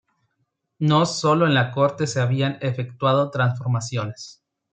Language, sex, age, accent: Spanish, male, 30-39, México